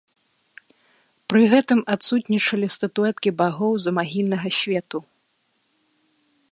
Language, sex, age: Belarusian, female, 30-39